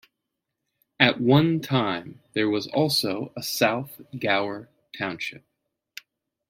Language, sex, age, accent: English, male, 40-49, United States English